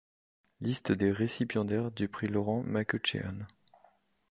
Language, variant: French, Français de métropole